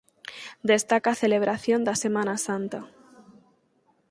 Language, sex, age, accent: Galician, female, 19-29, Oriental (común en zona oriental)